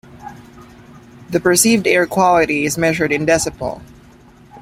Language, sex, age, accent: English, male, 19-29, Filipino